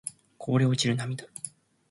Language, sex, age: Japanese, male, 19-29